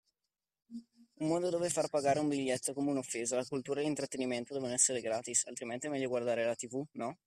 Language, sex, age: Italian, male, 19-29